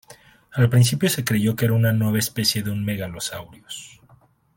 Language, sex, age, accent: Spanish, male, 30-39, México